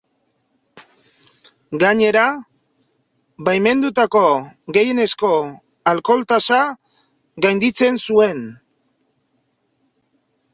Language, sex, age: Basque, male, 40-49